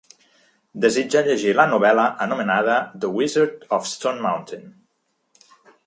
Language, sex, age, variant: Catalan, male, 30-39, Nord-Occidental